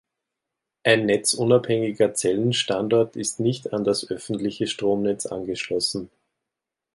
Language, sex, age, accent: German, male, 30-39, Österreichisches Deutsch